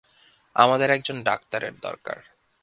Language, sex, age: Bengali, male, 19-29